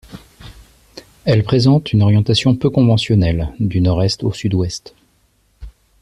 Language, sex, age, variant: French, male, 40-49, Français de métropole